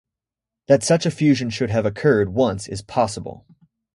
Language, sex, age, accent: English, male, 19-29, United States English